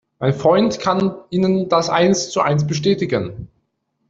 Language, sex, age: German, male, under 19